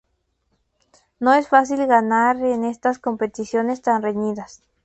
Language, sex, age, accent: Spanish, male, 19-29, México